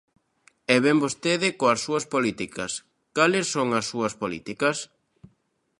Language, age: Galician, 19-29